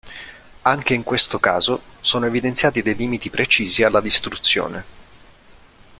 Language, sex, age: Italian, male, 30-39